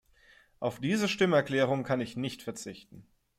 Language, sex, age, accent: German, male, 30-39, Deutschland Deutsch